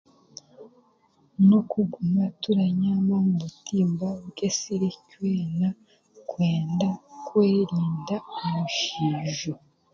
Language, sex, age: Chiga, female, 30-39